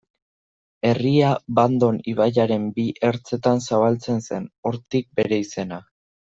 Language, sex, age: Basque, male, under 19